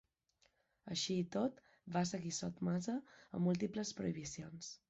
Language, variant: Catalan, Balear